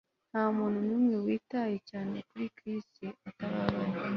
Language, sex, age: Kinyarwanda, female, 19-29